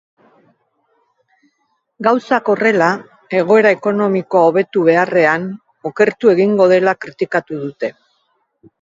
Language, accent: Basque, Erdialdekoa edo Nafarra (Gipuzkoa, Nafarroa)